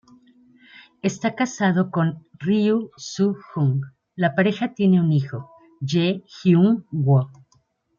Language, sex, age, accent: Spanish, female, 50-59, México